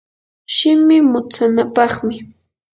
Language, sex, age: Yanahuanca Pasco Quechua, female, 30-39